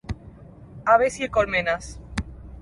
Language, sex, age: Spanish, female, 19-29